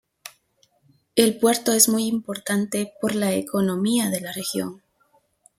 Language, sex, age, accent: Spanish, female, 19-29, América central